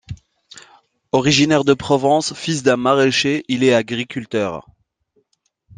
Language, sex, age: French, male, 30-39